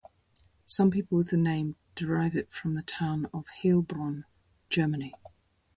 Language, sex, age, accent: English, female, 50-59, England English